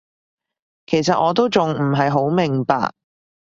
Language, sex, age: Cantonese, female, 19-29